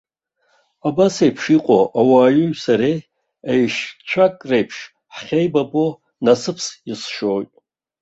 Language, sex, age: Abkhazian, male, 60-69